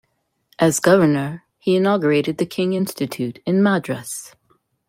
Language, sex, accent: English, female, United States English